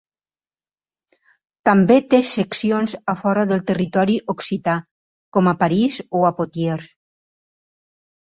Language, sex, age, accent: Catalan, female, 30-39, valencià